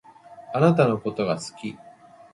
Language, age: Japanese, 30-39